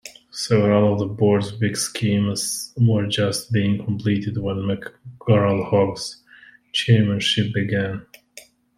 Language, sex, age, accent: English, male, 30-39, United States English